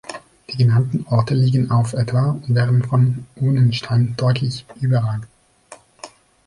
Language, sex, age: German, male, 30-39